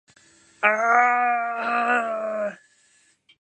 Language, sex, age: Japanese, male, 19-29